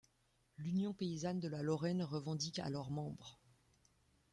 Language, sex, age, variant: French, female, 19-29, Français de métropole